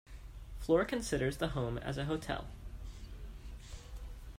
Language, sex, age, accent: English, male, 19-29, United States English